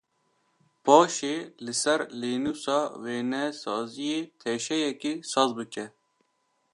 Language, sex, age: Kurdish, male, under 19